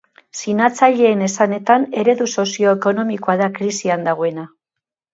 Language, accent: Basque, Mendebalekoa (Araba, Bizkaia, Gipuzkoako mendebaleko herri batzuk)